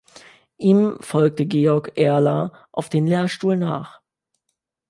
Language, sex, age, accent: German, male, 19-29, Deutschland Deutsch